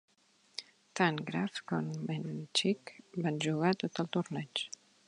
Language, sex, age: Catalan, female, 40-49